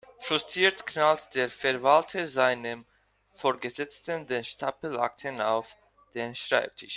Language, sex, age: German, male, under 19